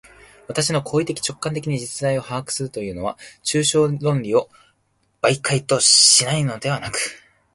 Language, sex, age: Japanese, male, 19-29